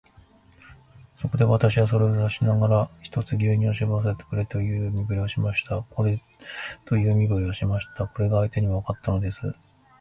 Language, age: Japanese, 50-59